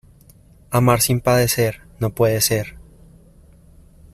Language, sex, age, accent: Spanish, male, 19-29, Andino-Pacífico: Colombia, Perú, Ecuador, oeste de Bolivia y Venezuela andina